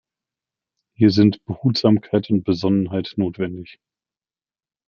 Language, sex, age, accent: German, male, 40-49, Deutschland Deutsch